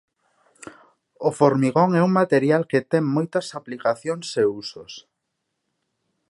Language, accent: Galician, Normativo (estándar)